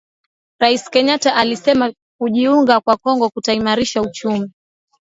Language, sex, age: Swahili, female, 19-29